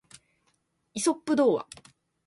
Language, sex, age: Japanese, female, 19-29